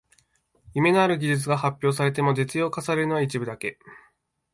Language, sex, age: Japanese, male, 19-29